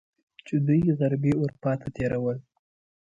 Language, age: Pashto, under 19